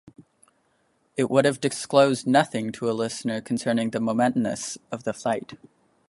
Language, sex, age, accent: English, male, under 19, United States English